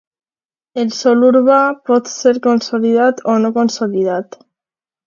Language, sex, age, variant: Catalan, female, under 19, Alacantí